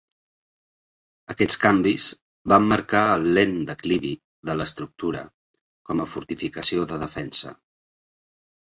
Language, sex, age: Catalan, male, 40-49